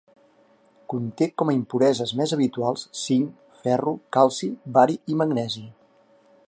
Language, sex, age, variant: Catalan, male, 50-59, Central